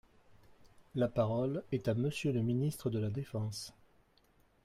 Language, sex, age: French, male, 60-69